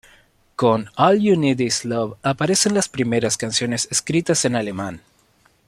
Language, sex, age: Spanish, male, 19-29